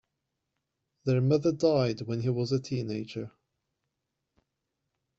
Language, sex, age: English, male, 30-39